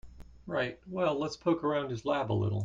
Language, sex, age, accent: English, male, 30-39, United States English